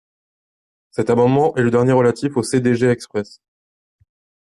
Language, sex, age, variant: French, male, 19-29, Français de métropole